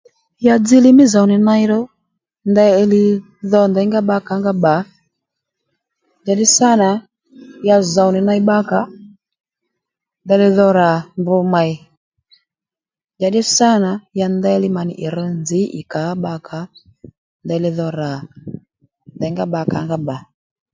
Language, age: Lendu, 19-29